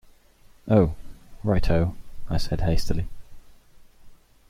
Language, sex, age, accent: English, male, 19-29, England English